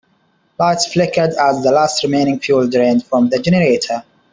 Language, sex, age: English, male, 30-39